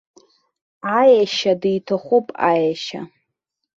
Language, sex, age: Abkhazian, female, 19-29